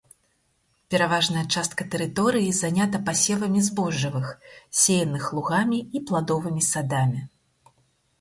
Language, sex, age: Belarusian, female, 30-39